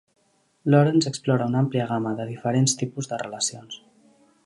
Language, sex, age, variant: Catalan, male, under 19, Central